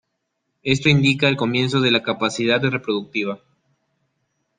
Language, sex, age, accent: Spanish, male, 19-29, Andino-Pacífico: Colombia, Perú, Ecuador, oeste de Bolivia y Venezuela andina